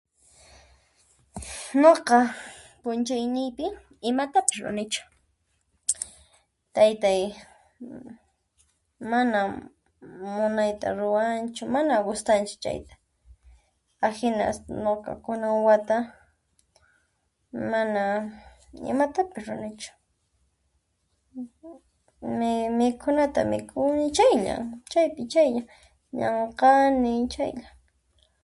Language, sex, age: Puno Quechua, female, 19-29